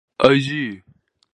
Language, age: English, 19-29